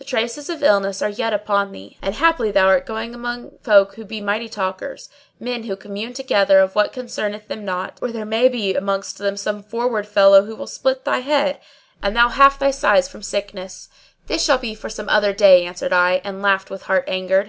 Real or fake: real